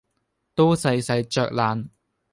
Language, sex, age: Cantonese, male, 19-29